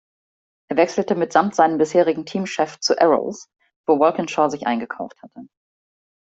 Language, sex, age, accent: German, female, 50-59, Deutschland Deutsch